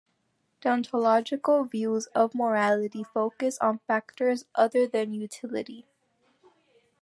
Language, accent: English, United States English